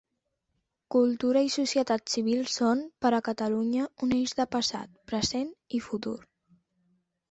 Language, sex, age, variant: Catalan, female, under 19, Central